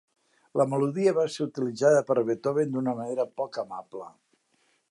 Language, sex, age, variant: Catalan, male, 60-69, Central